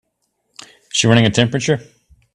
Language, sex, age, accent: English, male, 30-39, United States English